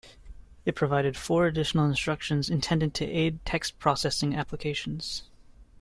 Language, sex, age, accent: English, male, 19-29, Canadian English